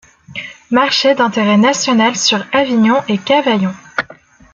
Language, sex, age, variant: French, female, 19-29, Français de métropole